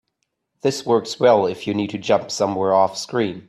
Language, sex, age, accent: English, male, 19-29, United States English